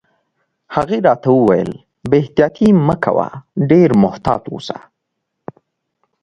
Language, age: Pashto, 19-29